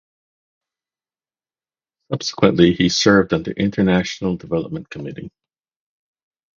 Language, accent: English, United States English